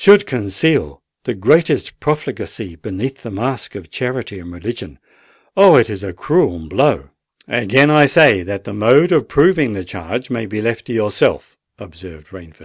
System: none